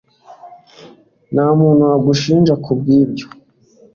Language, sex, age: Kinyarwanda, male, 19-29